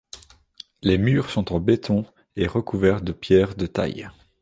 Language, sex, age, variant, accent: French, male, 30-39, Français d'Europe, Français de Belgique